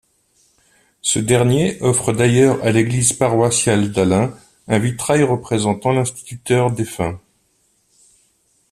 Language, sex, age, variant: French, male, 50-59, Français de métropole